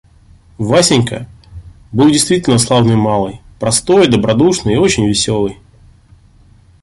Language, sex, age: Russian, male, 30-39